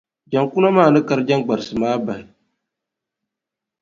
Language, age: Dagbani, 30-39